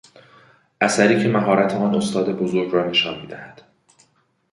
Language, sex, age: Persian, male, 19-29